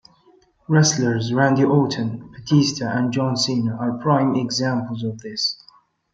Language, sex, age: English, male, 19-29